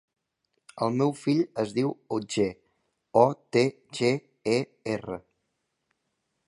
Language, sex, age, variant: Catalan, male, 19-29, Central